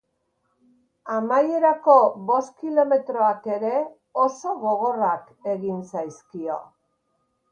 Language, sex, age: Basque, female, 60-69